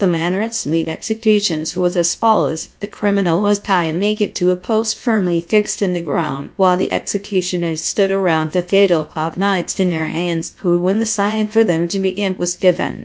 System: TTS, GlowTTS